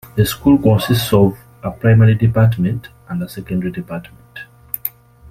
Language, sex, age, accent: English, male, 30-39, England English